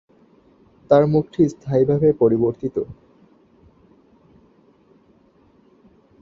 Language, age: Bengali, 19-29